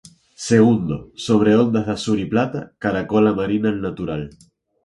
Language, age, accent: Spanish, 19-29, España: Islas Canarias